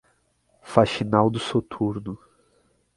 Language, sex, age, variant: Portuguese, male, 30-39, Portuguese (Brasil)